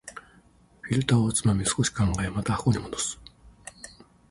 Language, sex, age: Japanese, male, 50-59